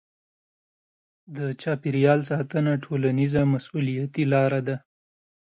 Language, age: Pashto, 19-29